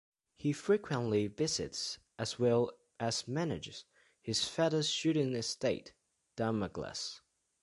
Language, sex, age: English, male, under 19